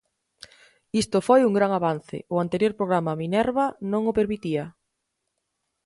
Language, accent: Galician, Atlántico (seseo e gheada)